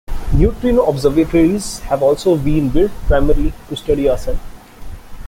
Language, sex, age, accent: English, male, 19-29, India and South Asia (India, Pakistan, Sri Lanka)